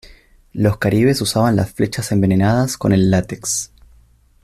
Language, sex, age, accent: Spanish, male, 19-29, Rioplatense: Argentina, Uruguay, este de Bolivia, Paraguay